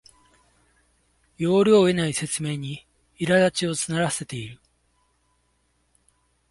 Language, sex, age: Japanese, male, 50-59